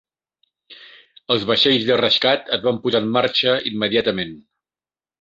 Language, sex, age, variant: Catalan, male, 60-69, Central